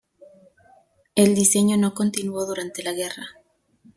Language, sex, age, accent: Spanish, female, 19-29, América central